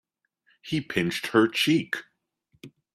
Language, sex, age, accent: English, male, 50-59, United States English